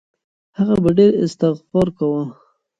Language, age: Pashto, 19-29